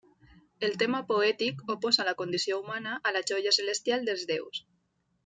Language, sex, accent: Catalan, female, valencià